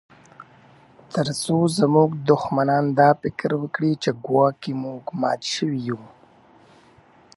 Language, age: Pashto, 19-29